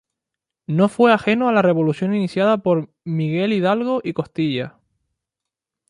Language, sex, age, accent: Spanish, male, 19-29, España: Islas Canarias